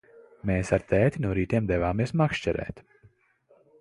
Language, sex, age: Latvian, male, 19-29